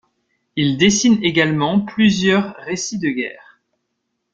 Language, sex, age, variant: French, male, 19-29, Français de métropole